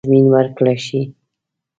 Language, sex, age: Pashto, female, 50-59